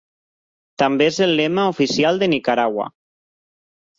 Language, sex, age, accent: Catalan, male, 30-39, valencià